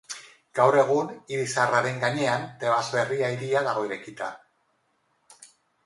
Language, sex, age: Basque, female, 50-59